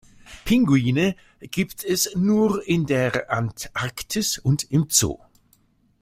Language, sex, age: German, male, 60-69